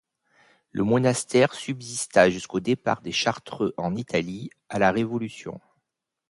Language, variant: French, Français de métropole